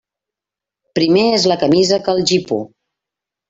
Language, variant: Catalan, Central